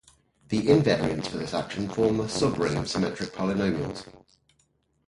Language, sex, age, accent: English, male, 30-39, England English